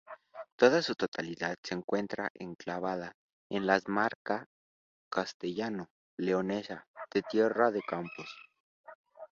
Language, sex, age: Spanish, male, 19-29